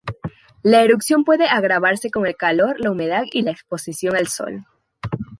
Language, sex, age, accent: Spanish, female, 19-29, Andino-Pacífico: Colombia, Perú, Ecuador, oeste de Bolivia y Venezuela andina